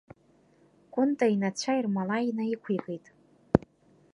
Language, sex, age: Abkhazian, female, 19-29